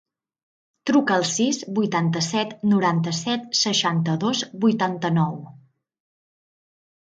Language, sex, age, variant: Catalan, female, 19-29, Central